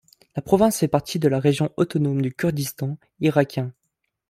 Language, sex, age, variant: French, male, 19-29, Français de métropole